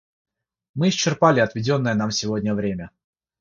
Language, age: Russian, 30-39